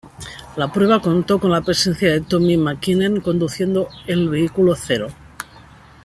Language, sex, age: Spanish, female, 50-59